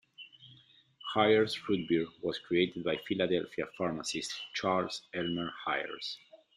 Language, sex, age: English, male, 30-39